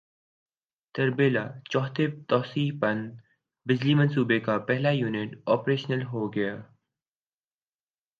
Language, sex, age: Urdu, male, 19-29